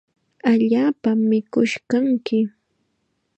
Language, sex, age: Chiquián Ancash Quechua, female, 19-29